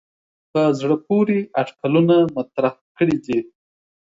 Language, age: Pashto, 30-39